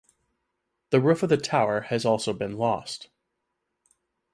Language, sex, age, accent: English, male, 30-39, United States English